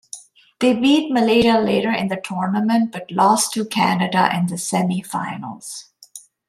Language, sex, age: English, female, 50-59